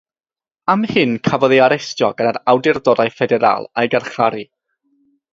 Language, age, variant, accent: Welsh, 19-29, South-Eastern Welsh, Y Deyrnas Unedig Cymraeg